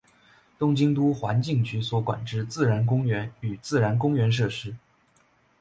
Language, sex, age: Chinese, male, 19-29